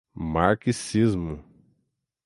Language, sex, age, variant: Portuguese, male, 30-39, Portuguese (Brasil)